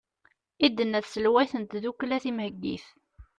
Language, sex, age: Kabyle, female, 19-29